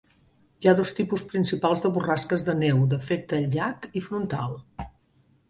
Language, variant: Catalan, Central